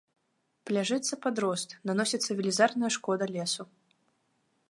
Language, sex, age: Belarusian, female, 19-29